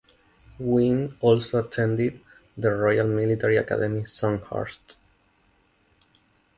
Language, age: English, 19-29